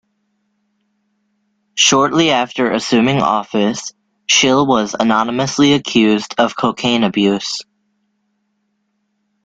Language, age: English, 19-29